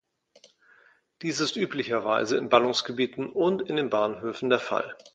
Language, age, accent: German, 50-59, Deutschland Deutsch